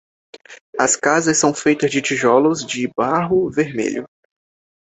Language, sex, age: Portuguese, male, 19-29